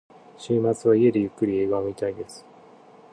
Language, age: Japanese, 30-39